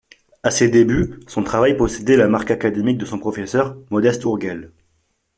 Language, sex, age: French, male, 19-29